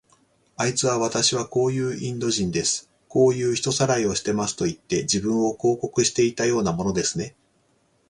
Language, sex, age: Japanese, male, 40-49